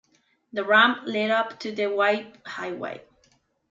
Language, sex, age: English, female, 19-29